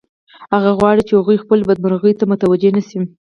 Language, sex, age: Pashto, female, 19-29